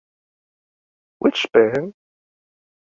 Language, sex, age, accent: English, male, 19-29, United States English